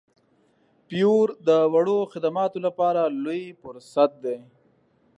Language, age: Pashto, 30-39